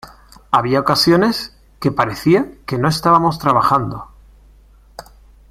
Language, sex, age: Spanish, male, 40-49